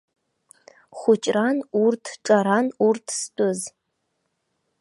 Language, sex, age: Abkhazian, female, under 19